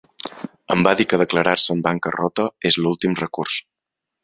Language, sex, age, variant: Catalan, male, 19-29, Central